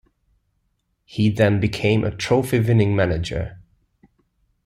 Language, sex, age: English, male, 30-39